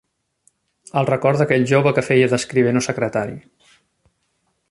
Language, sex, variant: Catalan, male, Central